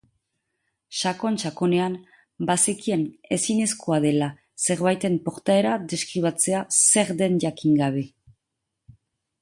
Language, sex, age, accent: Basque, female, 40-49, Nafar-lapurtarra edo Zuberotarra (Lapurdi, Nafarroa Beherea, Zuberoa)